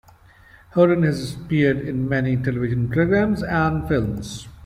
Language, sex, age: English, male, 50-59